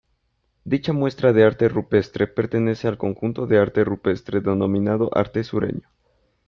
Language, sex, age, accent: Spanish, male, 19-29, México